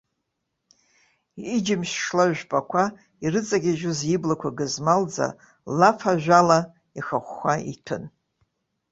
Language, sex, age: Abkhazian, female, 60-69